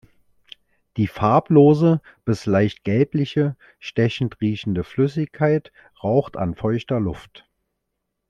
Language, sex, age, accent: German, male, 40-49, Deutschland Deutsch